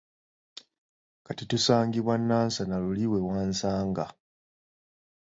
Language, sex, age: Ganda, male, 30-39